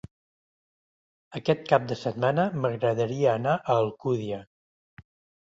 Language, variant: Catalan, Central